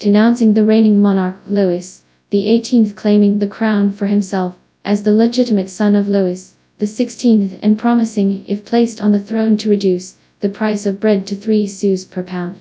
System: TTS, FastPitch